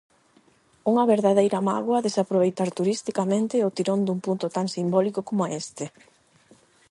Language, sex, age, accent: Galician, female, 19-29, Atlántico (seseo e gheada); Normativo (estándar); Neofalante